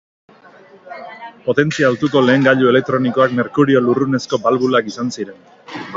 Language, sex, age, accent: Basque, male, 30-39, Erdialdekoa edo Nafarra (Gipuzkoa, Nafarroa)